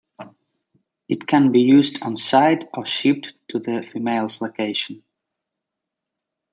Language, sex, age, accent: English, male, 19-29, United States English